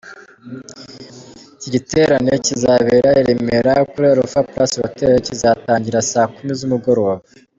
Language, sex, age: Kinyarwanda, male, 30-39